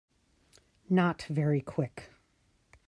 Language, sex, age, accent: English, female, 60-69, United States English